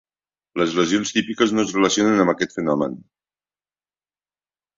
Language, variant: Catalan, Central